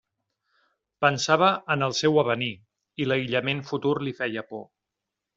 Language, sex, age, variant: Catalan, male, 40-49, Central